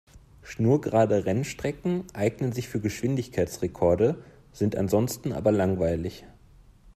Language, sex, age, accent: German, male, 19-29, Deutschland Deutsch